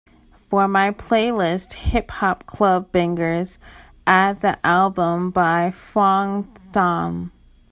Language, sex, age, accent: English, female, 19-29, United States English